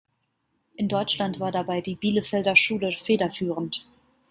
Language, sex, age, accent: German, female, 30-39, Deutschland Deutsch